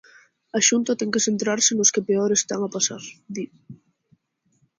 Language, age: Galician, 19-29